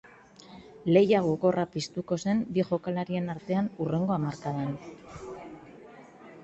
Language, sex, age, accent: Basque, female, 40-49, Mendebalekoa (Araba, Bizkaia, Gipuzkoako mendebaleko herri batzuk)